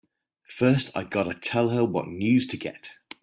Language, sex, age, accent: English, male, 40-49, England English